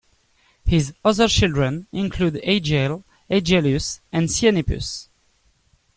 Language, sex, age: English, male, 30-39